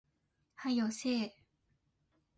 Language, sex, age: Japanese, female, 19-29